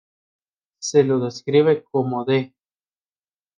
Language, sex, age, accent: Spanish, male, 19-29, América central